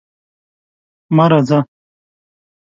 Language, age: Pashto, 19-29